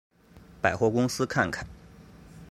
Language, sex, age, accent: Chinese, male, 30-39, 出生地：河南省